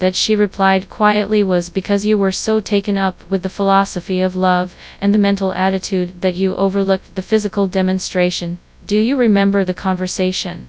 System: TTS, FastPitch